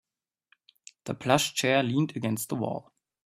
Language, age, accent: English, 19-29, United States English